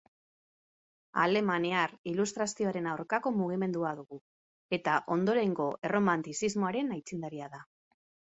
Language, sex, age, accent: Basque, female, 40-49, Mendebalekoa (Araba, Bizkaia, Gipuzkoako mendebaleko herri batzuk)